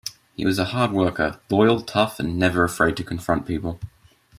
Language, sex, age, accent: English, male, under 19, Australian English